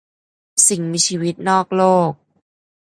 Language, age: Thai, 19-29